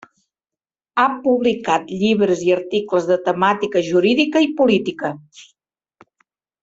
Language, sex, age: Catalan, male, 40-49